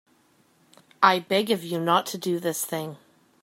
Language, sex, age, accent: English, female, 30-39, Canadian English